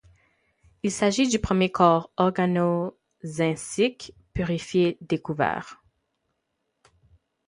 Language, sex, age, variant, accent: French, female, 19-29, Français d'Amérique du Nord, Français du Canada